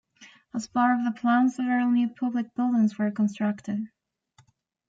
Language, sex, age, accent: English, female, 19-29, Irish English